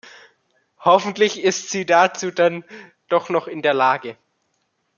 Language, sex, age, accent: German, male, under 19, Deutschland Deutsch